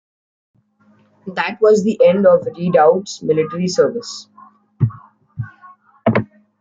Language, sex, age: English, male, under 19